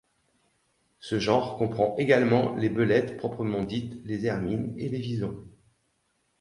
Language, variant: French, Français de métropole